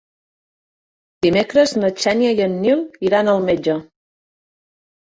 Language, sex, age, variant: Catalan, female, 30-39, Central